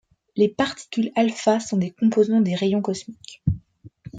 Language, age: French, under 19